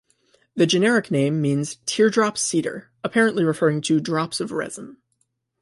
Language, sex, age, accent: English, male, 19-29, United States English